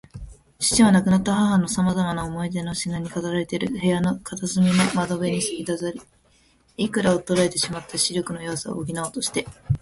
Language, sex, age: Japanese, female, under 19